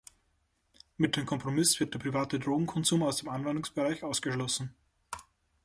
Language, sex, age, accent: German, male, 19-29, Österreichisches Deutsch